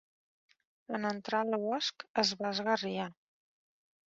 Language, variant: Catalan, Central